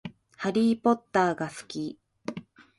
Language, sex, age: Japanese, female, 19-29